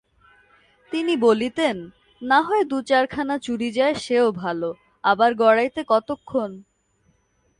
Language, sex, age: Bengali, female, 19-29